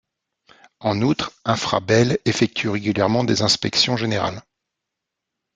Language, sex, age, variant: French, male, 40-49, Français de métropole